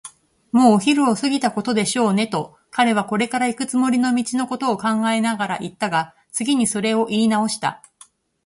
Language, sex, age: Japanese, female, 50-59